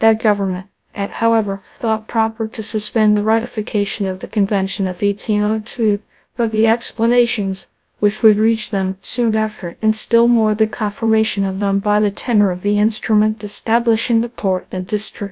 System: TTS, GlowTTS